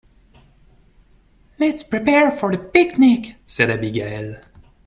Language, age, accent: English, 19-29, Canadian English